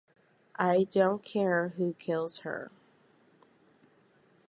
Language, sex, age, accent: English, female, 19-29, United States English